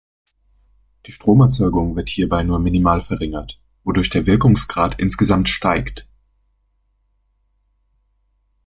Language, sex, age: German, male, 19-29